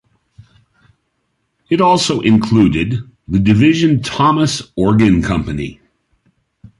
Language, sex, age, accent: English, male, 70-79, United States English